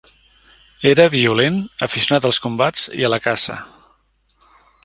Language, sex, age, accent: Catalan, male, 50-59, central; septentrional